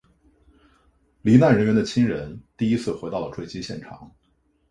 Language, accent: Chinese, 出生地：北京市